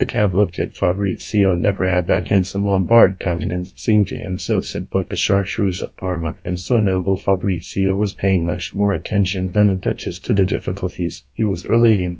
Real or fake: fake